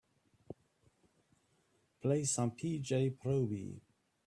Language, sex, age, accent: English, male, 60-69, Southern African (South Africa, Zimbabwe, Namibia)